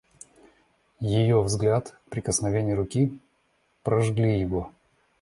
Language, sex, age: Russian, male, 40-49